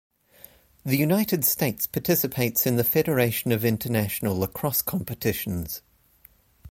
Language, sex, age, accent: English, male, 30-39, New Zealand English